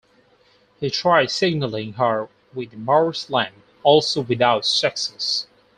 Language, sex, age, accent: English, male, 19-29, England English